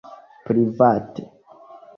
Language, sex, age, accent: Esperanto, male, 19-29, Internacia